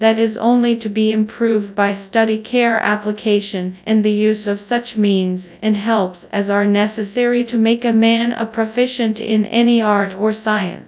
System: TTS, FastPitch